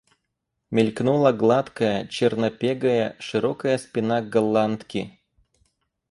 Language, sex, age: Russian, male, 19-29